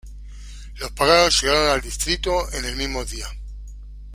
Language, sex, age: Spanish, male, 50-59